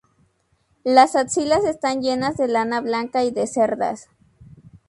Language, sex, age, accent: Spanish, female, 19-29, México